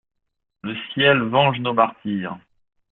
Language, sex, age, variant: French, male, 30-39, Français de métropole